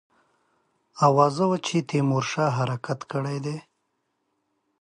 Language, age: Pashto, 30-39